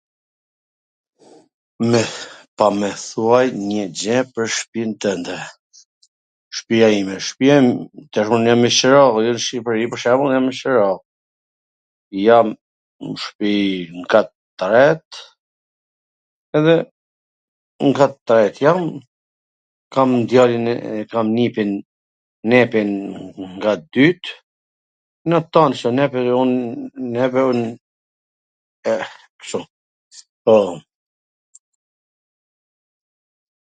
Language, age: Gheg Albanian, 50-59